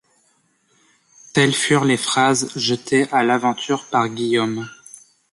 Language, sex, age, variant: French, male, under 19, Français de métropole